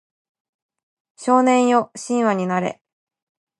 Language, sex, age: Japanese, female, 19-29